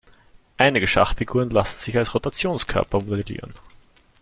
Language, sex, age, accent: German, male, 30-39, Österreichisches Deutsch